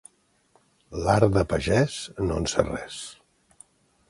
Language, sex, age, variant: Catalan, male, 60-69, Central